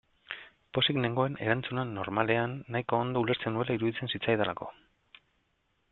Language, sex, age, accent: Basque, male, 30-39, Mendebalekoa (Araba, Bizkaia, Gipuzkoako mendebaleko herri batzuk)